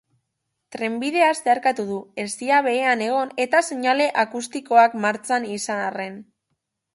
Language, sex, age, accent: Basque, female, under 19, Mendebalekoa (Araba, Bizkaia, Gipuzkoako mendebaleko herri batzuk)